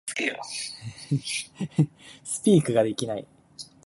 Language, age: Japanese, 19-29